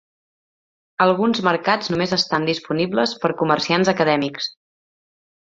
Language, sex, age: Catalan, female, 30-39